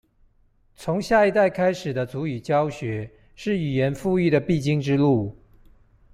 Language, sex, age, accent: Chinese, male, 40-49, 出生地：臺北市